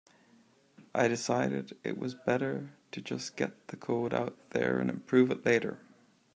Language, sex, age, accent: English, male, 30-39, Irish English